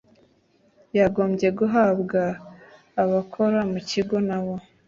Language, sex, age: Kinyarwanda, female, 19-29